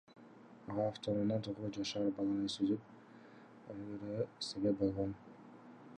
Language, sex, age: Kyrgyz, male, under 19